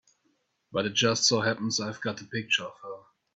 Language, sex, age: English, male, 19-29